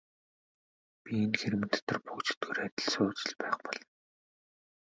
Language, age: Mongolian, 19-29